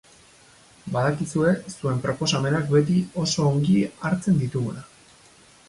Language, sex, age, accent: Basque, male, 30-39, Mendebalekoa (Araba, Bizkaia, Gipuzkoako mendebaleko herri batzuk)